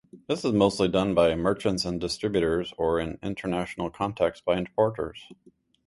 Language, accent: English, United States English